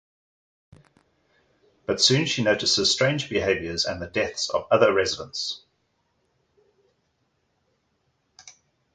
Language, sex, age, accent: English, male, 40-49, Southern African (South Africa, Zimbabwe, Namibia)